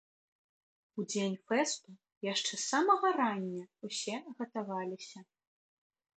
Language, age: Belarusian, 19-29